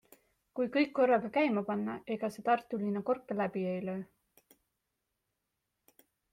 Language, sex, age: Estonian, female, 19-29